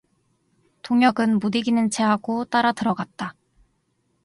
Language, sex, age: Korean, female, 19-29